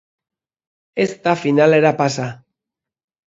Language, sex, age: Basque, male, 50-59